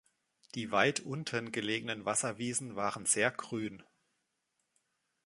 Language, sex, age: German, male, 30-39